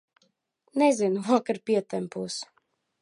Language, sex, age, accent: Latvian, female, 30-39, bez akcenta